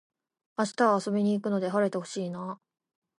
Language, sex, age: Japanese, female, 19-29